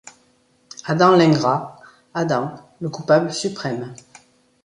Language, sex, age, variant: French, female, 50-59, Français de métropole